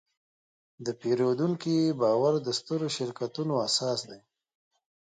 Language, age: Pashto, 30-39